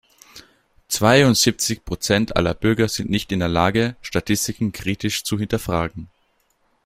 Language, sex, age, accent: German, male, 19-29, Österreichisches Deutsch